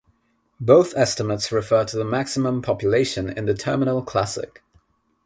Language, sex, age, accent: English, male, 19-29, England English; India and South Asia (India, Pakistan, Sri Lanka)